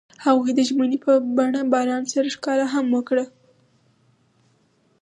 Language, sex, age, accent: Pashto, female, 19-29, معیاري پښتو